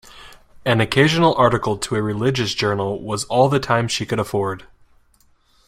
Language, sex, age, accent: English, male, 19-29, United States English